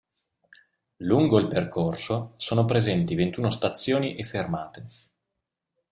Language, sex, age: Italian, male, 30-39